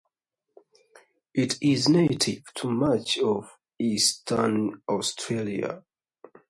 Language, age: English, 19-29